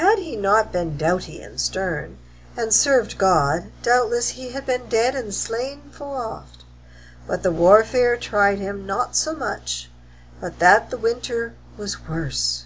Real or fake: real